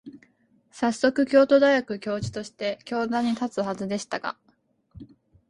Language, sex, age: Japanese, female, 19-29